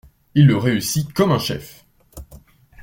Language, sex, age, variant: French, male, 19-29, Français de métropole